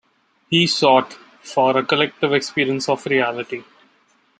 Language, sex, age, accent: English, male, 19-29, India and South Asia (India, Pakistan, Sri Lanka)